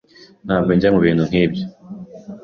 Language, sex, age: Kinyarwanda, male, 19-29